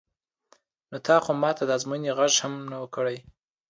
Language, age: Pashto, under 19